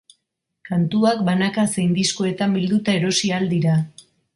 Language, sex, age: Basque, female, 40-49